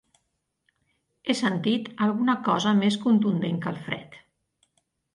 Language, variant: Catalan, Central